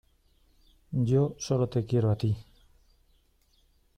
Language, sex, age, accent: Spanish, male, 40-49, España: Norte peninsular (Asturias, Castilla y León, Cantabria, País Vasco, Navarra, Aragón, La Rioja, Guadalajara, Cuenca)